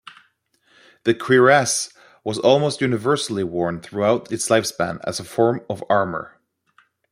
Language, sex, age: English, male, 30-39